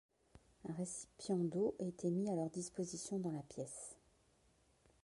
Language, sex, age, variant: French, female, 50-59, Français de métropole